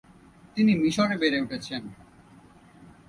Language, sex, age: Bengali, male, 19-29